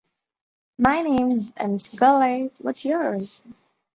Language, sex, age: English, female, 19-29